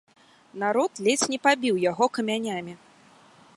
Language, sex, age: Belarusian, female, 19-29